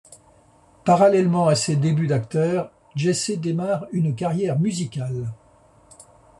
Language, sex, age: French, male, 60-69